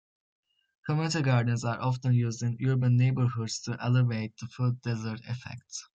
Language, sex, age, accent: English, male, under 19, United States English